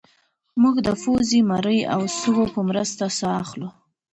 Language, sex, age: Pashto, female, 19-29